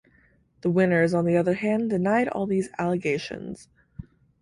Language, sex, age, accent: English, female, 19-29, United States English